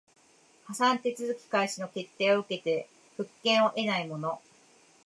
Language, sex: Japanese, female